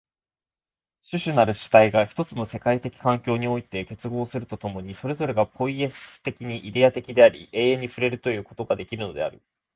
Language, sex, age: Japanese, male, 19-29